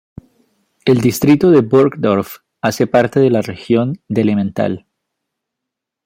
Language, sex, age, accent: Spanish, male, 19-29, Andino-Pacífico: Colombia, Perú, Ecuador, oeste de Bolivia y Venezuela andina